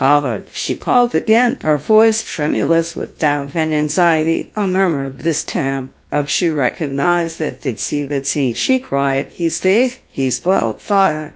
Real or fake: fake